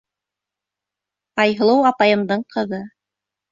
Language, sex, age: Bashkir, female, 40-49